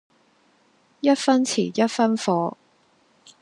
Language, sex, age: Cantonese, female, 19-29